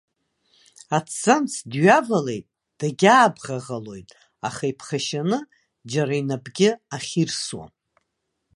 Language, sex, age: Abkhazian, female, 60-69